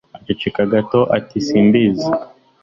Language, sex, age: Kinyarwanda, male, under 19